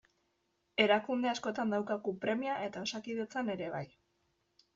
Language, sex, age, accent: Basque, female, 19-29, Mendebalekoa (Araba, Bizkaia, Gipuzkoako mendebaleko herri batzuk)